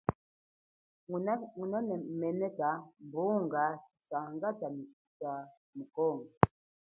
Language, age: Chokwe, 40-49